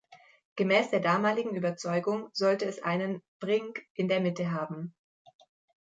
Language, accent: German, Deutschland Deutsch